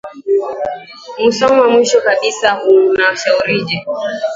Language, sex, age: Swahili, female, 19-29